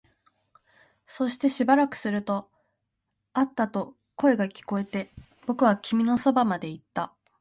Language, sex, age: Japanese, female, under 19